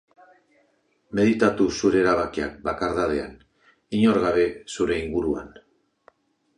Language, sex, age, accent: Basque, male, 60-69, Mendebalekoa (Araba, Bizkaia, Gipuzkoako mendebaleko herri batzuk)